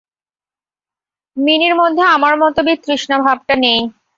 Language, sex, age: Bengali, female, 19-29